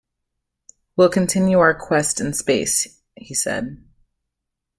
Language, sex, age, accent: English, female, 19-29, United States English